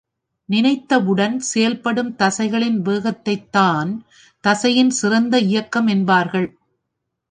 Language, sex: Tamil, female